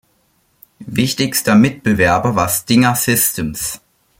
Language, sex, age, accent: German, male, under 19, Deutschland Deutsch